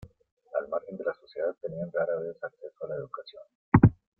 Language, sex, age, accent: Spanish, male, 50-59, América central